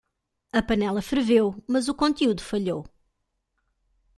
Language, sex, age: Portuguese, female, 30-39